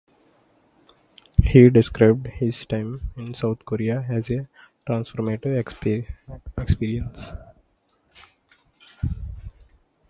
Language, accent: English, United States English